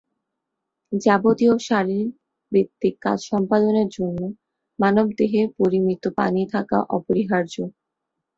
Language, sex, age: Bengali, female, 19-29